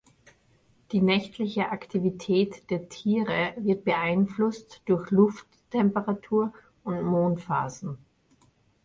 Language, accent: German, Österreichisches Deutsch